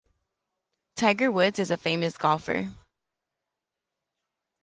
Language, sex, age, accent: English, female, 19-29, United States English